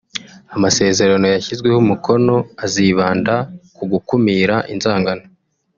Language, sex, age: Kinyarwanda, male, 19-29